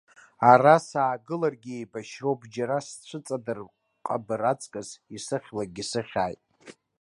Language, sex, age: Abkhazian, male, 19-29